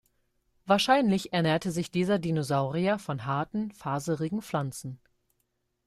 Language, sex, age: German, female, 19-29